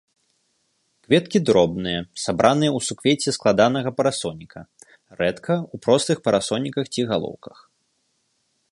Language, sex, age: Belarusian, male, 19-29